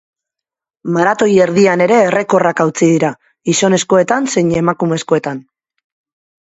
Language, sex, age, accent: Basque, female, 40-49, Mendebalekoa (Araba, Bizkaia, Gipuzkoako mendebaleko herri batzuk)